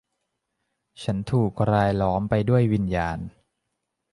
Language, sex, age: Thai, male, 19-29